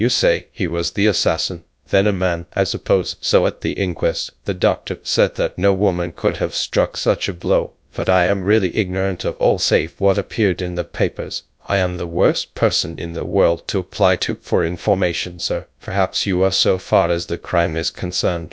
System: TTS, GradTTS